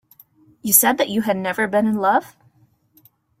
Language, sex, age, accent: English, female, under 19, United States English